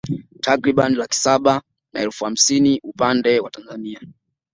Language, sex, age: Swahili, male, 19-29